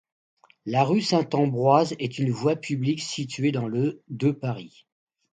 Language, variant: French, Français de métropole